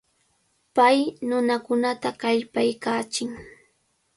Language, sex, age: Cajatambo North Lima Quechua, female, 19-29